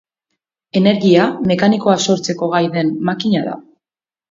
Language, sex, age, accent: Basque, female, 30-39, Mendebalekoa (Araba, Bizkaia, Gipuzkoako mendebaleko herri batzuk)